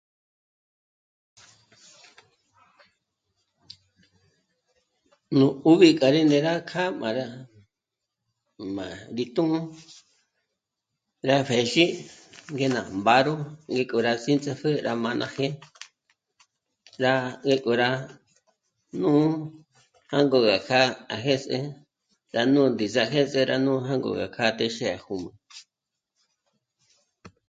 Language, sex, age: Michoacán Mazahua, female, 50-59